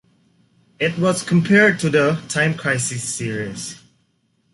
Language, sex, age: English, male, 19-29